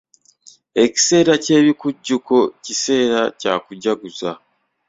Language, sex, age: Ganda, male, 30-39